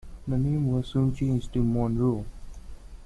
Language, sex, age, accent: English, male, under 19, India and South Asia (India, Pakistan, Sri Lanka)